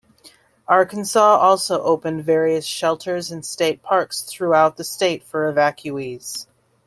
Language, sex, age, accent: English, female, 40-49, United States English